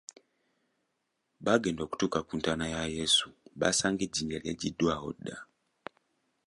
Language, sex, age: Ganda, male, 19-29